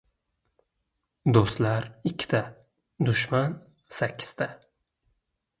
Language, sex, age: Uzbek, male, 19-29